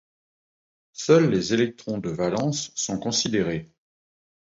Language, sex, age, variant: French, male, 50-59, Français de métropole